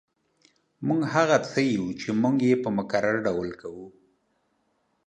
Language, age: Pashto, 50-59